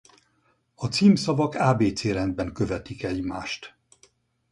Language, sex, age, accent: Hungarian, male, 70-79, budapesti